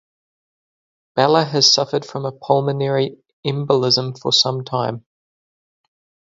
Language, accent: English, New Zealand English